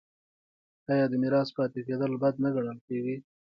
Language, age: Pashto, 30-39